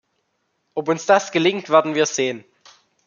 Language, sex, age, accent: German, male, under 19, Deutschland Deutsch